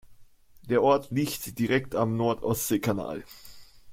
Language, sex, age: German, male, under 19